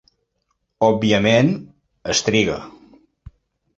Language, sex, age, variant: Catalan, male, 60-69, Central